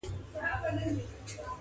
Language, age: Pashto, 30-39